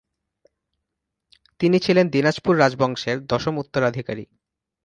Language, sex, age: Bengali, male, 19-29